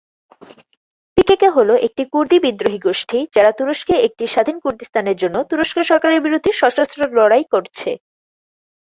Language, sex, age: Bengali, female, 19-29